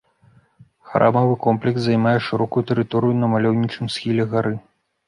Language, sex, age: Belarusian, male, 30-39